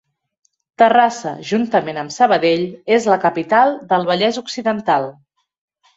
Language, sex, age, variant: Catalan, female, 40-49, Central